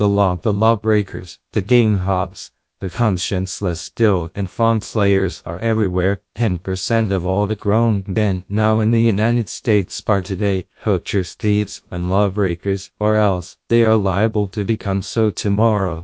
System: TTS, GlowTTS